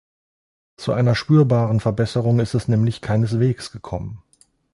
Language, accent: German, Deutschland Deutsch